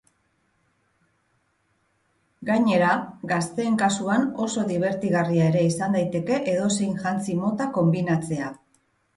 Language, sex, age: Basque, female, 40-49